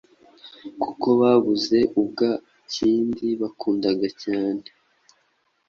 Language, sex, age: Kinyarwanda, male, 19-29